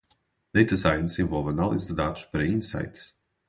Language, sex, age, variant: Portuguese, male, 19-29, Portuguese (Portugal)